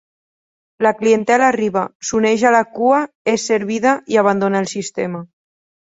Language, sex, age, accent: Catalan, female, 30-39, valencià